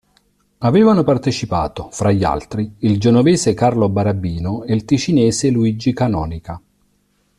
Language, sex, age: Italian, male, 50-59